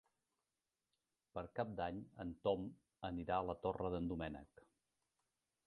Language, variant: Catalan, Central